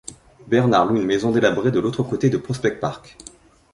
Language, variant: French, Français de métropole